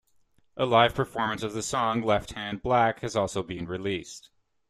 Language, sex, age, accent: English, male, 19-29, Canadian English